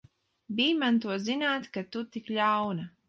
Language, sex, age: Latvian, female, 19-29